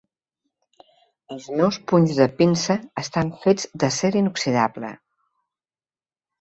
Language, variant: Catalan, Central